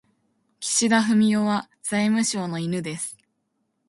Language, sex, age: Japanese, female, 19-29